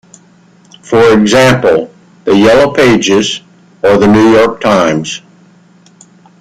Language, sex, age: English, male, 60-69